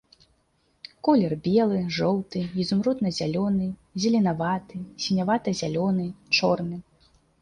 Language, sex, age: Belarusian, female, 30-39